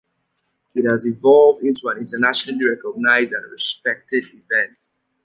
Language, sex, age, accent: English, male, 30-39, United States English